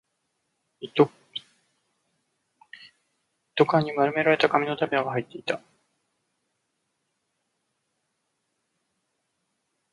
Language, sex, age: Japanese, male, 30-39